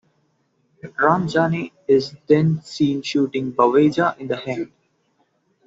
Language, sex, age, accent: English, male, 19-29, India and South Asia (India, Pakistan, Sri Lanka)